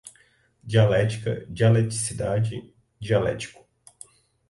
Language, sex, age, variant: Portuguese, male, 30-39, Portuguese (Brasil)